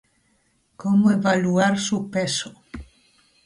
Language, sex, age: Spanish, female, 40-49